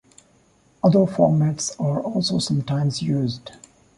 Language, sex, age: English, male, 19-29